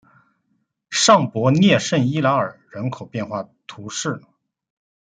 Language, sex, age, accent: Chinese, male, 30-39, 出生地：江苏省